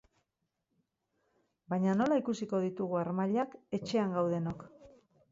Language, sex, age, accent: Basque, female, 50-59, Mendebalekoa (Araba, Bizkaia, Gipuzkoako mendebaleko herri batzuk)